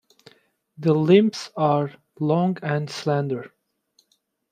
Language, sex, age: English, male, 19-29